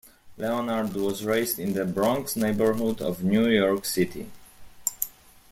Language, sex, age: English, male, 19-29